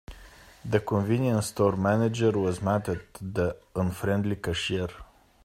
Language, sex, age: English, male, 30-39